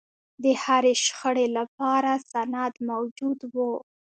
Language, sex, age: Pashto, female, 19-29